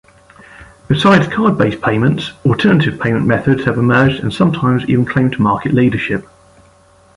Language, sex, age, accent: English, male, 30-39, England English